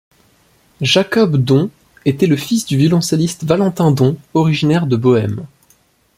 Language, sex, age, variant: French, male, 19-29, Français de métropole